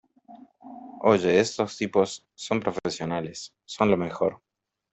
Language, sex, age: Spanish, male, 30-39